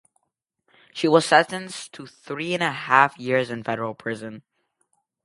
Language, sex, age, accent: English, male, under 19, United States English